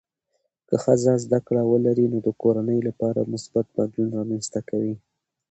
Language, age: Pashto, 19-29